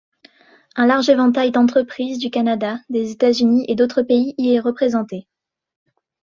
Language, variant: French, Français de métropole